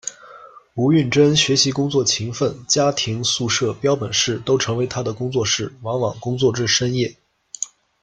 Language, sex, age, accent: Chinese, male, 19-29, 出生地：山东省